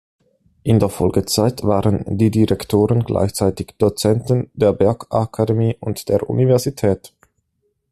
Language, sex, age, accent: German, male, 19-29, Schweizerdeutsch